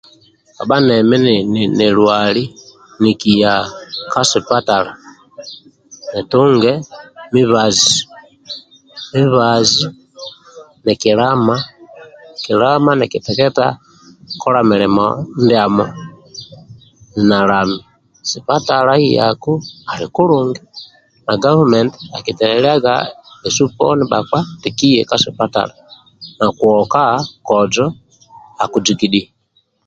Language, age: Amba (Uganda), 30-39